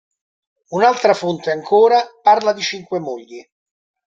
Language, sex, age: Italian, male, 60-69